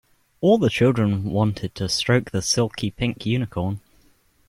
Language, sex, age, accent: English, male, under 19, England English